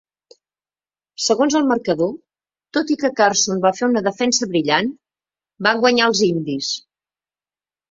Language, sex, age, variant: Catalan, female, 60-69, Central